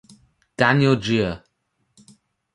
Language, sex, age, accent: English, male, under 19, England English